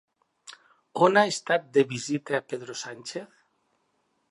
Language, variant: Catalan, Central